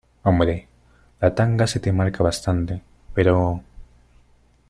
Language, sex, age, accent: Spanish, male, 19-29, Andino-Pacífico: Colombia, Perú, Ecuador, oeste de Bolivia y Venezuela andina